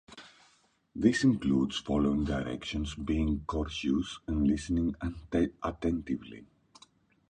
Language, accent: English, Greek